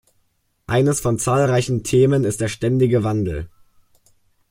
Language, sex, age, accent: German, male, under 19, Deutschland Deutsch